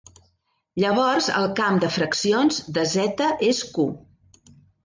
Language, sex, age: Catalan, female, 60-69